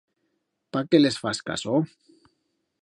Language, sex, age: Aragonese, male, 40-49